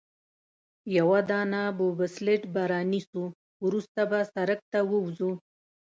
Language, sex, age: Pashto, female, 30-39